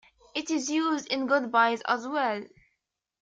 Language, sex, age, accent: English, female, 19-29, United States English